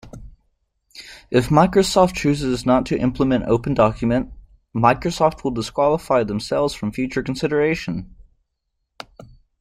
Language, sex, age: English, male, 19-29